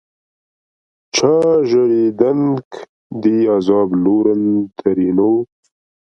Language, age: Pashto, 19-29